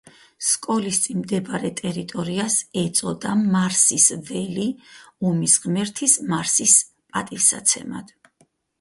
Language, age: Georgian, 40-49